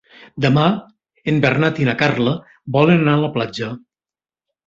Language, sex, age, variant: Catalan, male, 60-69, Nord-Occidental